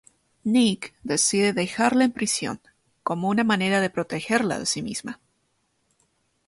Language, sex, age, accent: Spanish, female, 19-29, Rioplatense: Argentina, Uruguay, este de Bolivia, Paraguay